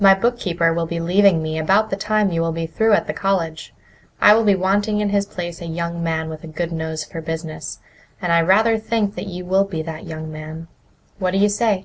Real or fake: real